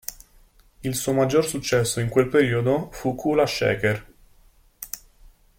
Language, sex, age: Italian, male, 19-29